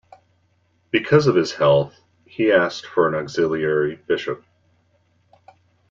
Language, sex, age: English, male, 40-49